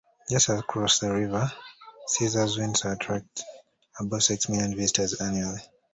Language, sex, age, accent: English, male, 19-29, United States English